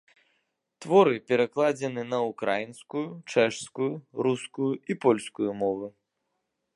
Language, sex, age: Belarusian, male, 19-29